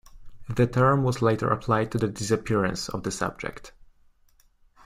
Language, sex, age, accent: English, male, under 19, United States English